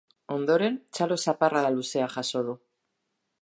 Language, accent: Basque, Mendebalekoa (Araba, Bizkaia, Gipuzkoako mendebaleko herri batzuk)